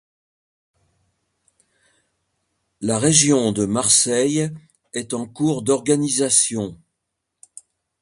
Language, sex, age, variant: French, male, 70-79, Français de métropole